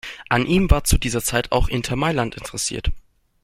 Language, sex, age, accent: German, male, 19-29, Deutschland Deutsch